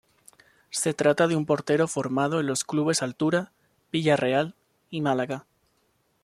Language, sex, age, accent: Spanish, male, 19-29, España: Centro-Sur peninsular (Madrid, Toledo, Castilla-La Mancha)